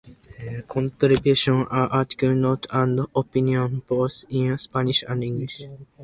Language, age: English, 19-29